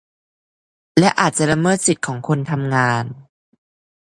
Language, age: Thai, 19-29